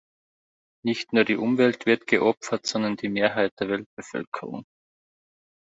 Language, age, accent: German, 30-39, Österreichisches Deutsch